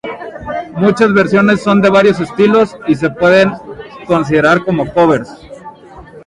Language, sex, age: Spanish, female, 30-39